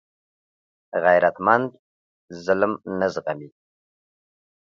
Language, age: Pashto, 30-39